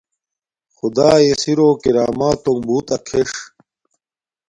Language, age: Domaaki, 30-39